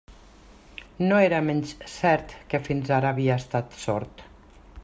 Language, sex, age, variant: Catalan, female, 60-69, Central